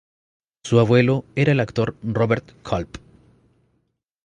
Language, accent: Spanish, Chileno: Chile, Cuyo